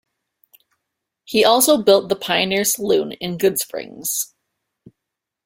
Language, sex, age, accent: English, female, 19-29, Canadian English